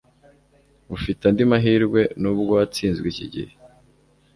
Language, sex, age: Kinyarwanda, male, 19-29